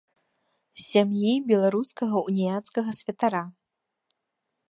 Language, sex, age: Belarusian, female, 19-29